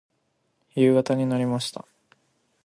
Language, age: Japanese, 19-29